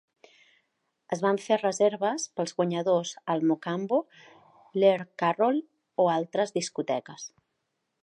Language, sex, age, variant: Catalan, female, 40-49, Central